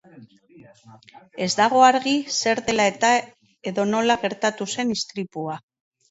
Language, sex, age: Basque, female, 40-49